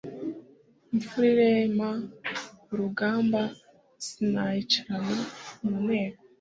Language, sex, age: Kinyarwanda, female, 19-29